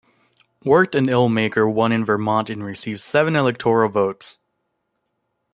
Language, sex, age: English, male, under 19